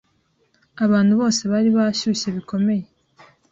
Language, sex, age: Kinyarwanda, female, 19-29